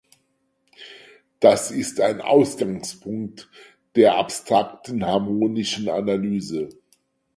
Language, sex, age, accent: German, male, 50-59, Deutschland Deutsch